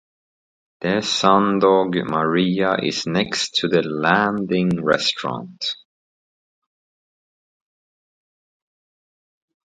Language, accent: English, England English